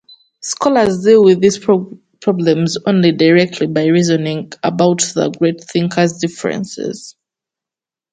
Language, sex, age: English, female, 19-29